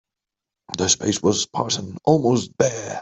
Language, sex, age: English, male, 30-39